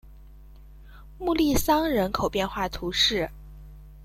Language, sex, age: Chinese, female, under 19